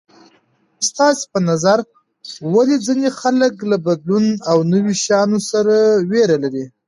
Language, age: Pashto, 30-39